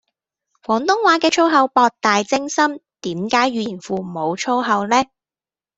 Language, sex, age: Cantonese, female, 19-29